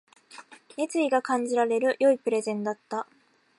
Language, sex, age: Japanese, female, 19-29